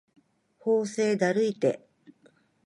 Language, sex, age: Japanese, female, 50-59